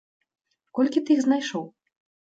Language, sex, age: Belarusian, female, 30-39